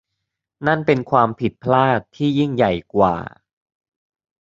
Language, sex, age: Thai, male, 19-29